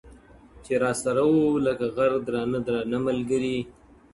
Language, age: Pashto, 19-29